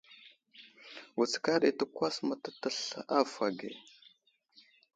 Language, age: Wuzlam, 19-29